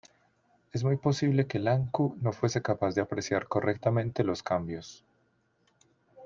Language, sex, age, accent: Spanish, male, 30-39, Andino-Pacífico: Colombia, Perú, Ecuador, oeste de Bolivia y Venezuela andina